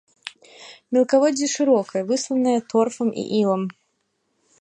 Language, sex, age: Belarusian, female, 19-29